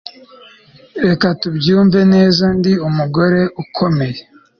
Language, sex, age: Kinyarwanda, male, 19-29